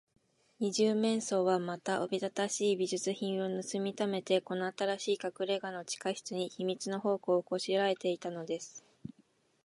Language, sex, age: Japanese, female, 19-29